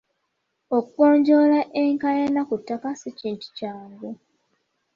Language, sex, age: Ganda, female, 19-29